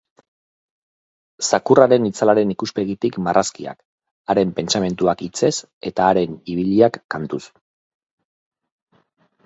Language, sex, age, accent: Basque, male, 50-59, Erdialdekoa edo Nafarra (Gipuzkoa, Nafarroa)